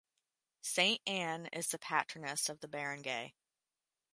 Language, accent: English, United States English